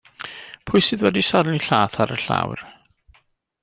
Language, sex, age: Welsh, male, 50-59